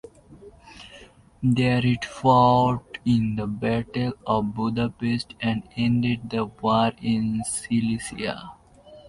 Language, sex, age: English, male, 19-29